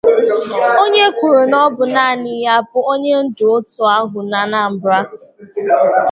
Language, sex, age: Igbo, female, 19-29